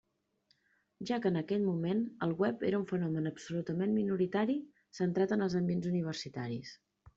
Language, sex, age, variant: Catalan, female, 30-39, Central